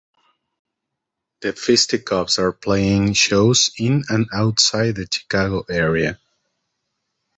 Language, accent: English, United States English